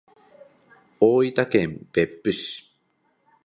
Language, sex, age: Japanese, male, 30-39